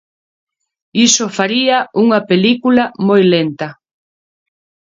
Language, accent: Galician, Normativo (estándar)